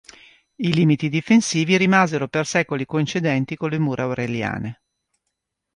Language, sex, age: Italian, female, 50-59